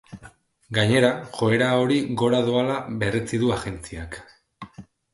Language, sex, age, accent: Basque, male, 30-39, Mendebalekoa (Araba, Bizkaia, Gipuzkoako mendebaleko herri batzuk)